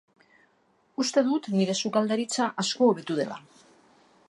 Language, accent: Basque, Mendebalekoa (Araba, Bizkaia, Gipuzkoako mendebaleko herri batzuk)